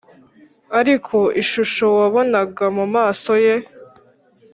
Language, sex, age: Kinyarwanda, female, under 19